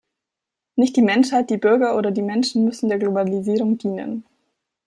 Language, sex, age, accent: German, female, 19-29, Deutschland Deutsch